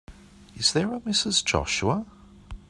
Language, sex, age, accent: English, male, 50-59, Australian English